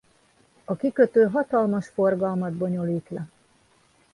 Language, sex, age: Hungarian, female, 40-49